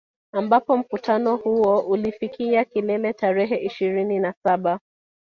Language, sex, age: Swahili, female, 19-29